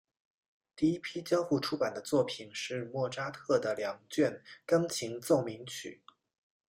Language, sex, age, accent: Chinese, male, 40-49, 出生地：上海市